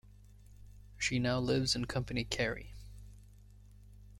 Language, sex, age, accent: English, male, 19-29, United States English